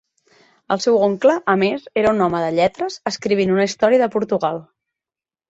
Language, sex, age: Catalan, female, 30-39